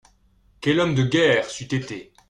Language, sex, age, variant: French, male, 30-39, Français de métropole